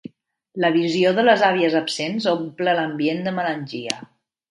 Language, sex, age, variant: Catalan, female, 40-49, Central